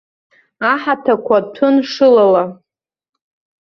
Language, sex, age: Abkhazian, female, 40-49